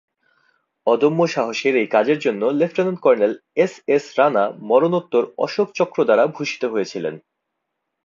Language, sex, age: Bengali, male, 19-29